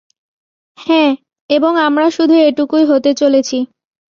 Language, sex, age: Bengali, female, 19-29